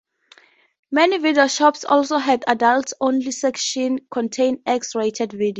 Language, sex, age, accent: English, female, 19-29, Southern African (South Africa, Zimbabwe, Namibia)